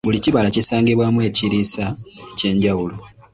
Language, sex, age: Ganda, male, 19-29